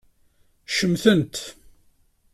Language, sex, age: Kabyle, male, 40-49